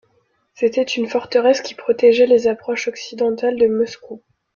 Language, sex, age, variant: French, female, 19-29, Français de métropole